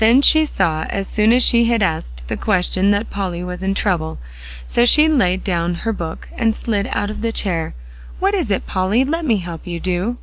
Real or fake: real